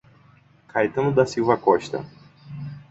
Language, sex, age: Portuguese, male, 19-29